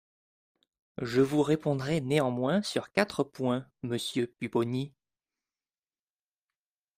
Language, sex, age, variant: French, male, 19-29, Français de métropole